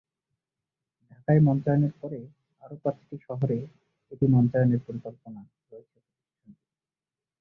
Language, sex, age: Bengali, male, 19-29